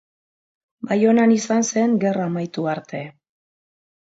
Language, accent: Basque, Mendebalekoa (Araba, Bizkaia, Gipuzkoako mendebaleko herri batzuk)